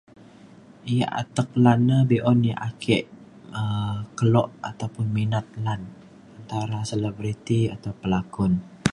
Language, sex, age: Mainstream Kenyah, male, 19-29